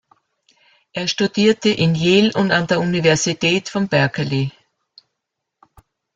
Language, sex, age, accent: German, female, 70-79, Österreichisches Deutsch